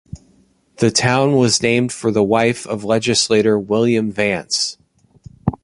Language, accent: English, United States English